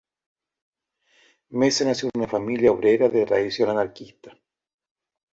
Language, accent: Spanish, Chileno: Chile, Cuyo